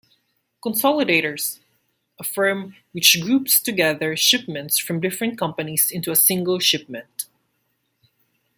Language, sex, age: English, male, 19-29